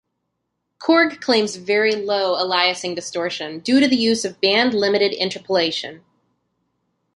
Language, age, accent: English, 19-29, United States English